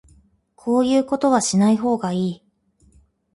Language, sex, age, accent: Japanese, female, 30-39, 標準語